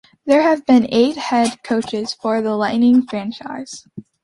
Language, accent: English, United States English